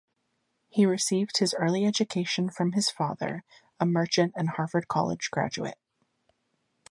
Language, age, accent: English, 19-29, United States English